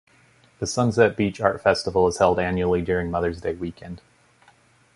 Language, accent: English, United States English